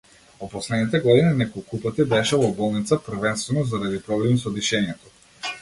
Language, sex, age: Macedonian, male, 19-29